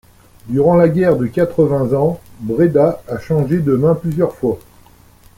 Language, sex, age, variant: French, male, 50-59, Français de métropole